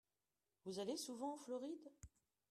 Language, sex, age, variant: French, female, 60-69, Français de métropole